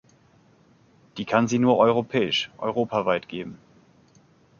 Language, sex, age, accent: German, male, 30-39, Deutschland Deutsch